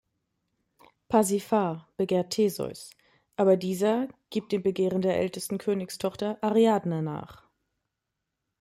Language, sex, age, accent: German, female, 30-39, Deutschland Deutsch